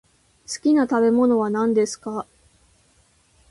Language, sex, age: Japanese, female, 19-29